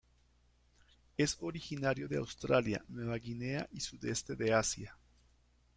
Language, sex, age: Spanish, male, 50-59